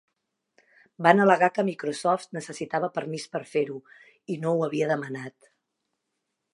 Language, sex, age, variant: Catalan, female, 40-49, Central